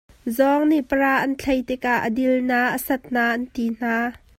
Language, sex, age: Hakha Chin, female, 19-29